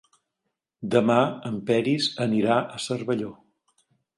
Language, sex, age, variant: Catalan, male, 60-69, Nord-Occidental